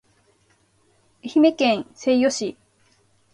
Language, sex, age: Japanese, female, 19-29